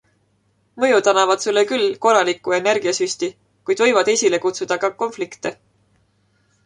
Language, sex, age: Estonian, female, 19-29